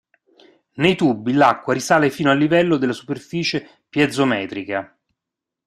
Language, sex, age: Italian, male, 50-59